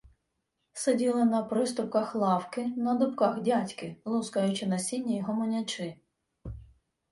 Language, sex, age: Ukrainian, female, 30-39